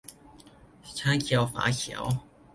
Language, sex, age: Thai, male, 19-29